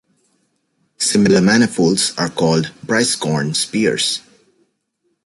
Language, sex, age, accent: English, male, 19-29, United States English